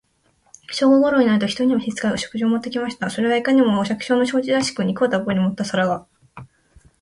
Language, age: Japanese, 19-29